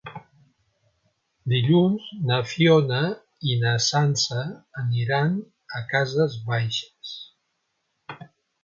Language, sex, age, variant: Catalan, male, 60-69, Central